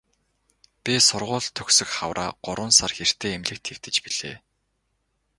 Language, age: Mongolian, 19-29